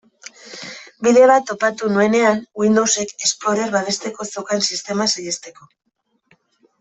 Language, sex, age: Basque, female, 30-39